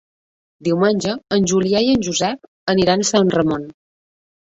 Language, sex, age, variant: Catalan, female, 40-49, Balear